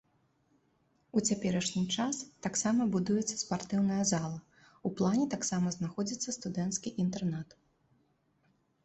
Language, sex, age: Belarusian, female, 30-39